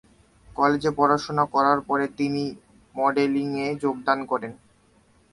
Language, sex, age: Bengali, male, 19-29